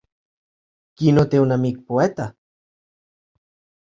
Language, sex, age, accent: Catalan, male, 19-29, central; septentrional